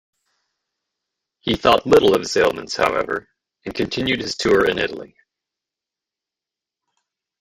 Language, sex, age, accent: English, male, 19-29, United States English